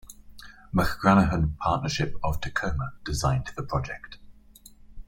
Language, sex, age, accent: English, male, 19-29, England English